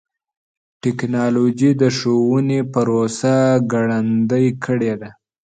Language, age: Pashto, under 19